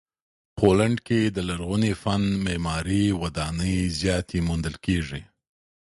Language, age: Pashto, 50-59